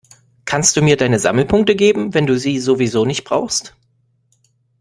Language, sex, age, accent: German, male, 19-29, Deutschland Deutsch